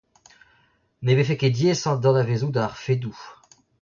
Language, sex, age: Breton, male, 30-39